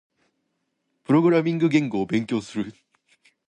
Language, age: Japanese, under 19